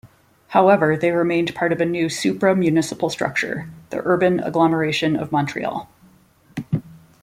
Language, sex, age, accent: English, female, 40-49, United States English